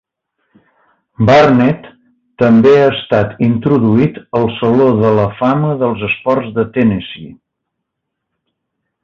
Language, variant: Catalan, Central